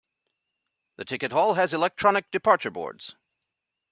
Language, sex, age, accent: English, male, 50-59, United States English